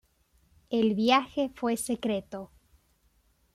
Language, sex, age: Spanish, female, 30-39